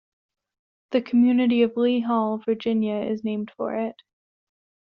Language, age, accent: English, 19-29, United States English